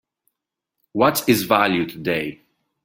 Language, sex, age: English, male, 30-39